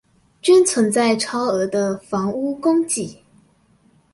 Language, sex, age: Chinese, female, under 19